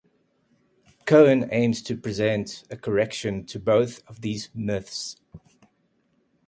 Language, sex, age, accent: English, male, 30-39, Southern African (South Africa, Zimbabwe, Namibia)